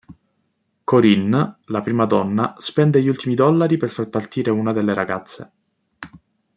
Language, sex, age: Italian, male, 19-29